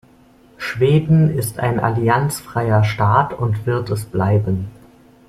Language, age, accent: German, 19-29, Deutschland Deutsch